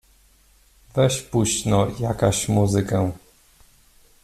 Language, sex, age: Polish, male, 30-39